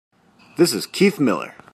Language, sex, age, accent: English, male, 19-29, United States English